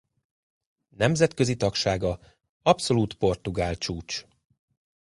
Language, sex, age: Hungarian, male, 40-49